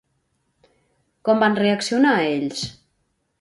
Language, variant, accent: Catalan, Central, central